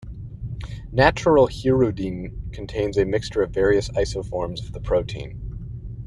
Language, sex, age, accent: English, male, 30-39, United States English